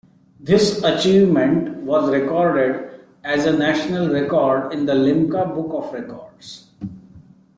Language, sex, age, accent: English, male, 30-39, India and South Asia (India, Pakistan, Sri Lanka)